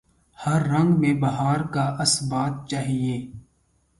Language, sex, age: Urdu, male, 19-29